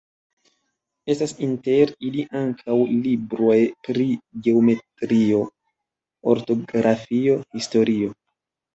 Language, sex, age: Esperanto, male, 19-29